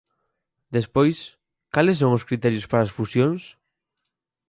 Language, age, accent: Galician, under 19, Normativo (estándar)